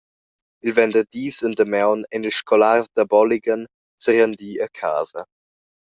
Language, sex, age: Romansh, male, under 19